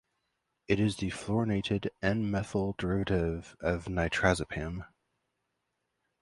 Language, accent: English, United States English